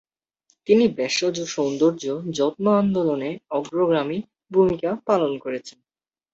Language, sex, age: Bengali, male, under 19